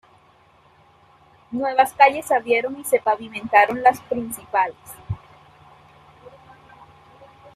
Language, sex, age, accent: Spanish, female, 19-29, Caribe: Cuba, Venezuela, Puerto Rico, República Dominicana, Panamá, Colombia caribeña, México caribeño, Costa del golfo de México